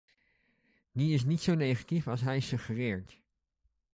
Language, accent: Dutch, Nederlands Nederlands